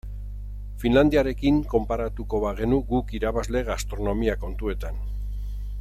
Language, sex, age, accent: Basque, male, 50-59, Erdialdekoa edo Nafarra (Gipuzkoa, Nafarroa)